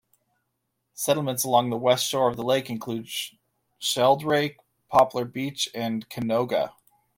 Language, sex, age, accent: English, male, 30-39, Canadian English